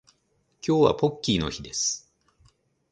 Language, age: Japanese, 50-59